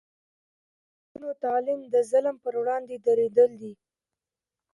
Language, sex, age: Pashto, female, 19-29